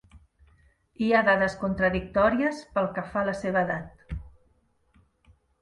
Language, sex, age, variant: Catalan, female, 50-59, Central